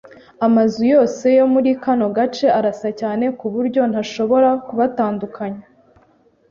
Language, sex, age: Kinyarwanda, female, 19-29